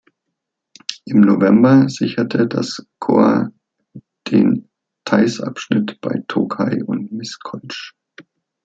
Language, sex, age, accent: German, male, 40-49, Deutschland Deutsch